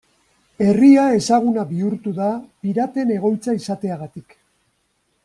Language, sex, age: Basque, male, 50-59